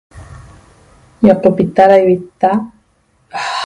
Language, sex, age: Toba, female, 40-49